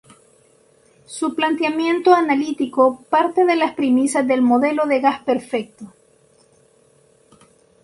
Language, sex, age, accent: Spanish, female, 19-29, América central